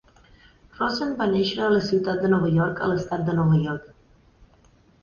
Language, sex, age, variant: Catalan, female, 19-29, Central